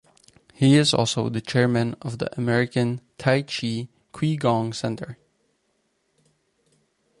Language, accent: English, United States English